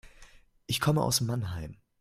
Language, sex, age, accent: German, male, 19-29, Deutschland Deutsch